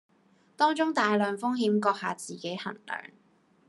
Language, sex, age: Cantonese, female, 19-29